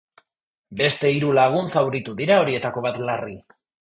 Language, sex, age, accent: Basque, male, 19-29, Erdialdekoa edo Nafarra (Gipuzkoa, Nafarroa)